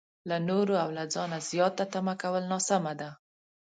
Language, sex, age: Pashto, female, 19-29